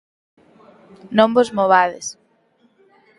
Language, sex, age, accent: Galician, female, 19-29, Central (gheada)